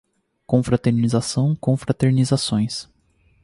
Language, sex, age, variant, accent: Portuguese, male, 19-29, Portuguese (Brasil), Paulista